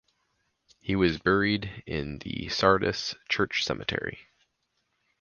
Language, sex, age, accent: English, male, 19-29, United States English